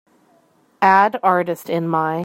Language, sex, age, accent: English, female, 30-39, Canadian English